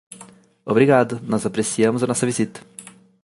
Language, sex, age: Portuguese, male, 19-29